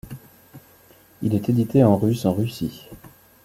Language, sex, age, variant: French, male, 40-49, Français de métropole